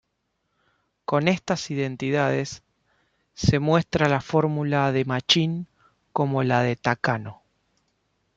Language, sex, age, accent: Spanish, male, 40-49, Rioplatense: Argentina, Uruguay, este de Bolivia, Paraguay